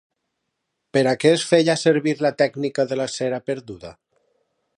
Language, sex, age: Catalan, male, 30-39